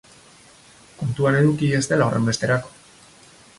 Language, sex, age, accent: Basque, male, 30-39, Mendebalekoa (Araba, Bizkaia, Gipuzkoako mendebaleko herri batzuk)